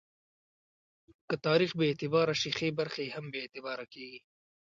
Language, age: Pashto, 19-29